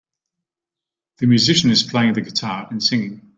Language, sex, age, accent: English, male, 40-49, Australian English